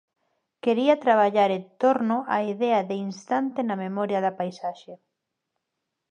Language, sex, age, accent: Galician, female, 30-39, Neofalante